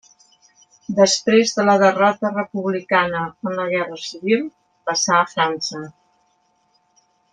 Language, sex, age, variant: Catalan, female, 60-69, Central